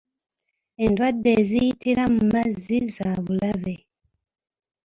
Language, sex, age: Ganda, female, 30-39